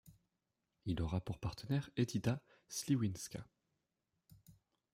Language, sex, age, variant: French, male, 19-29, Français de métropole